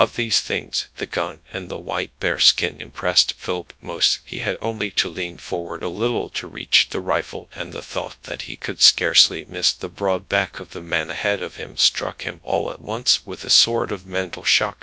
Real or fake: fake